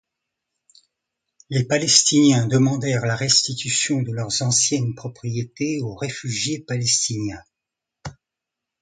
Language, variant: French, Français du nord de l'Afrique